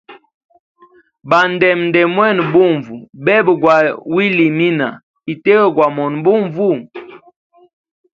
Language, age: Hemba, 19-29